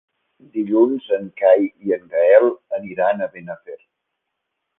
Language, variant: Catalan, Central